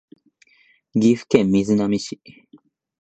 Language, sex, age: Japanese, male, 19-29